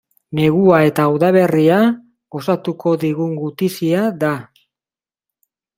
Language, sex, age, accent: Basque, male, 50-59, Mendebalekoa (Araba, Bizkaia, Gipuzkoako mendebaleko herri batzuk)